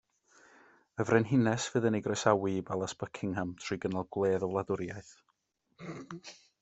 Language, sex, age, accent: Welsh, male, 30-39, Y Deyrnas Unedig Cymraeg